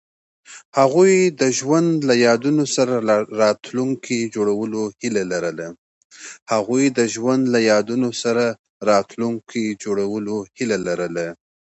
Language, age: Pashto, 40-49